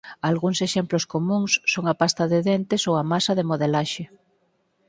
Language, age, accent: Galician, 40-49, Oriental (común en zona oriental)